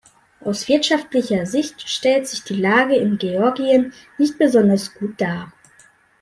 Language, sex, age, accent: German, male, under 19, Deutschland Deutsch